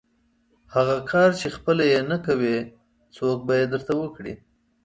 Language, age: Pashto, 30-39